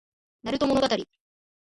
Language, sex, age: Japanese, female, 19-29